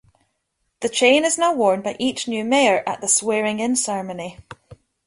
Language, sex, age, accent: English, female, 19-29, Scottish English